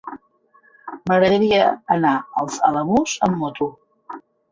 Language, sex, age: Catalan, female, 50-59